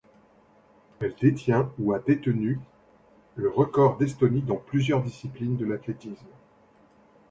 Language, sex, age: French, male, 50-59